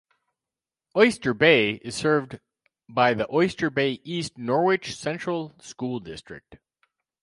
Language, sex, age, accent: English, male, 50-59, United States English